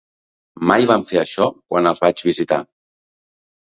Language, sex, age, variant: Catalan, male, 40-49, Central